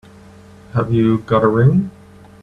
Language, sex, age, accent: English, male, 50-59, Canadian English